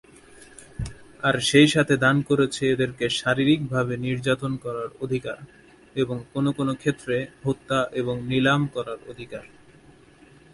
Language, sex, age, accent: Bengali, male, 19-29, Standard Bengali